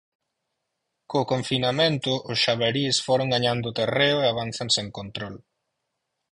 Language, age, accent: Galician, 30-39, Normativo (estándar)